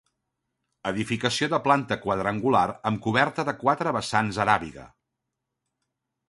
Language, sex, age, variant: Catalan, male, 50-59, Central